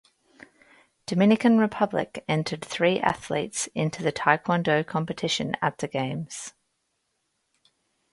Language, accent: English, Australian English